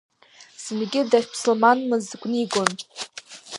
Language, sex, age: Abkhazian, female, under 19